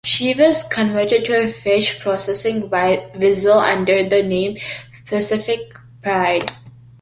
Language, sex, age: English, female, under 19